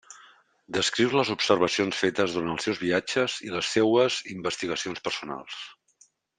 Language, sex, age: Catalan, male, 40-49